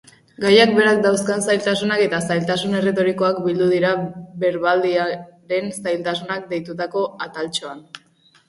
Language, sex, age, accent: Basque, female, under 19, Mendebalekoa (Araba, Bizkaia, Gipuzkoako mendebaleko herri batzuk)